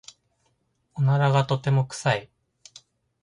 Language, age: Japanese, 19-29